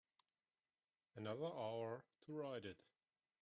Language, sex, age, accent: English, male, 40-49, United States English